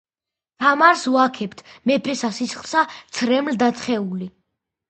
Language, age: Georgian, under 19